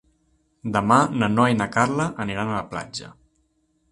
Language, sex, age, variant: Catalan, male, 30-39, Central